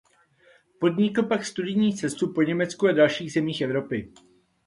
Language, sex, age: Czech, male, 40-49